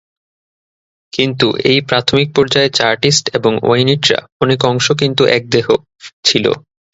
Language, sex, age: Bengali, male, 19-29